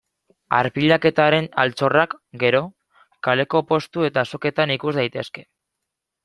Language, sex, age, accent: Basque, male, 19-29, Mendebalekoa (Araba, Bizkaia, Gipuzkoako mendebaleko herri batzuk)